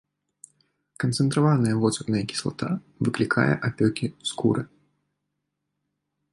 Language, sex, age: Belarusian, male, 19-29